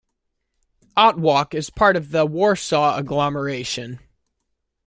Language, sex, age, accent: English, male, 19-29, United States English